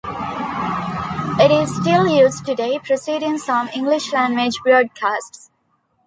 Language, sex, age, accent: English, female, 19-29, India and South Asia (India, Pakistan, Sri Lanka)